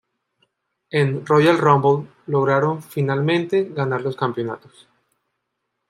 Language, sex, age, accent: Spanish, male, 30-39, Caribe: Cuba, Venezuela, Puerto Rico, República Dominicana, Panamá, Colombia caribeña, México caribeño, Costa del golfo de México